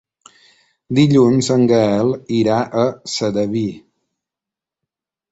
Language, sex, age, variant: Catalan, male, 50-59, Balear